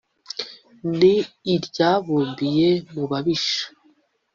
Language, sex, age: Kinyarwanda, female, 30-39